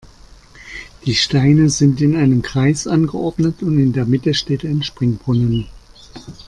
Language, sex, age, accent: German, male, 50-59, Deutschland Deutsch